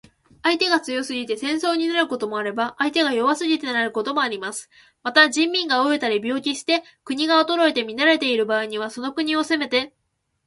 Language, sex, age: Japanese, female, 19-29